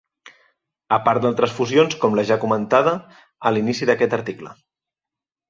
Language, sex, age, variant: Catalan, male, 30-39, Central